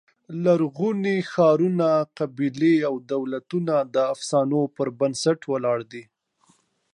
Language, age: Pashto, 19-29